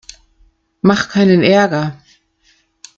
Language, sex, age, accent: German, female, 50-59, Deutschland Deutsch